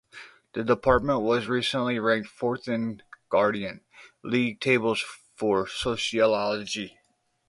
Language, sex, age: English, male, 30-39